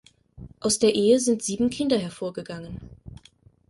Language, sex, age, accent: German, female, 19-29, Deutschland Deutsch